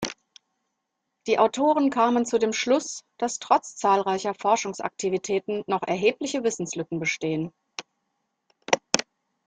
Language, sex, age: German, female, 50-59